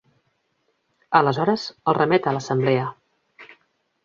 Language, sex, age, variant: Catalan, female, 40-49, Central